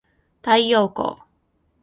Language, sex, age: Japanese, female, 19-29